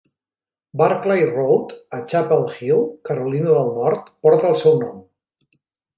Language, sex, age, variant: Catalan, male, 40-49, Central